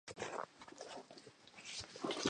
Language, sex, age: English, female, under 19